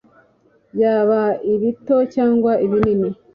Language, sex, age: Kinyarwanda, female, 40-49